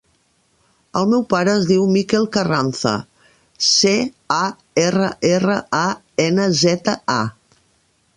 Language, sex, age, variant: Catalan, female, 60-69, Central